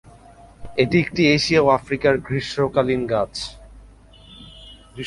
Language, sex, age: Bengali, male, 19-29